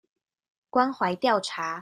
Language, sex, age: Chinese, female, 19-29